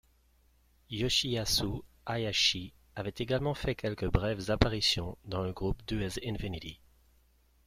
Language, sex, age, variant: French, male, 40-49, Français de métropole